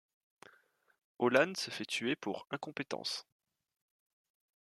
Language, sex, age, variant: French, male, 19-29, Français de métropole